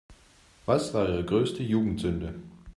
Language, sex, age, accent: German, male, 40-49, Deutschland Deutsch